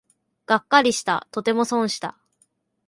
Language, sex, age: Japanese, male, 19-29